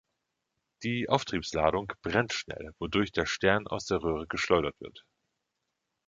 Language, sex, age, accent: German, male, 30-39, Deutschland Deutsch